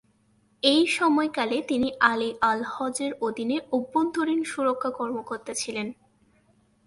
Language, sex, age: Bengali, female, under 19